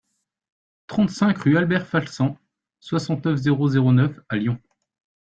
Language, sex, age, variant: French, male, 30-39, Français de métropole